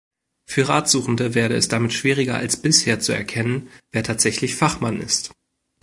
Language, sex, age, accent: German, male, 19-29, Deutschland Deutsch